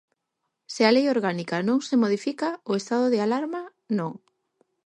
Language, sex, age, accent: Galician, female, 40-49, Normativo (estándar)